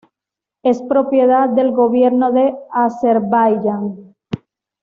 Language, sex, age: Spanish, female, 30-39